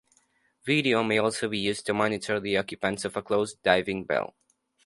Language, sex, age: English, male, under 19